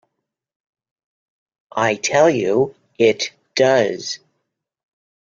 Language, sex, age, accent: English, female, 50-59, United States English